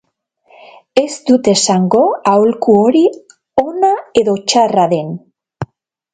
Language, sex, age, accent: Basque, female, 50-59, Mendebalekoa (Araba, Bizkaia, Gipuzkoako mendebaleko herri batzuk)